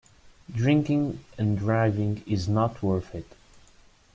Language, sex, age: English, male, under 19